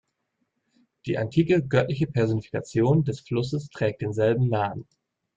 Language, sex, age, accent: German, male, 19-29, Deutschland Deutsch